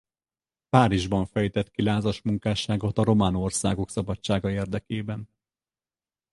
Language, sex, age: Hungarian, male, 50-59